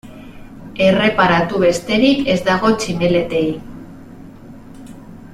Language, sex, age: Basque, female, 40-49